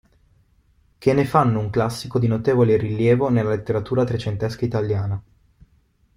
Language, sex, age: Italian, male, 19-29